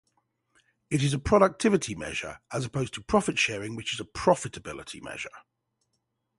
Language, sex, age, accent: English, male, 40-49, England English